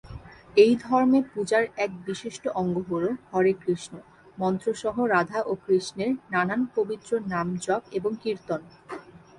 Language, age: Bengali, 19-29